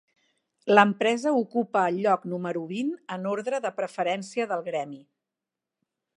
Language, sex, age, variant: Catalan, female, 50-59, Central